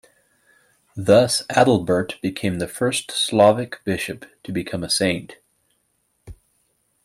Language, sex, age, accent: English, male, 40-49, United States English